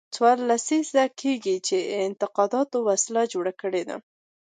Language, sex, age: Pashto, female, 19-29